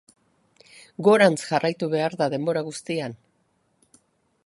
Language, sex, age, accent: Basque, female, 60-69, Erdialdekoa edo Nafarra (Gipuzkoa, Nafarroa)